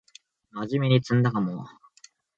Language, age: Japanese, 19-29